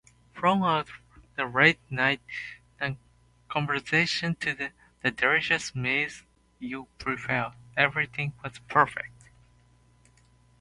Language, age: English, 19-29